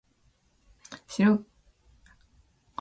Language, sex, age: Japanese, female, 19-29